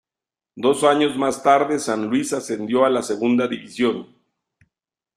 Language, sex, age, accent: Spanish, male, 50-59, México